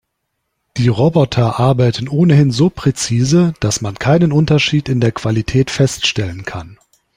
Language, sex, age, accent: German, male, 30-39, Deutschland Deutsch